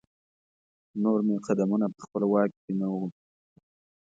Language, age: Pashto, 30-39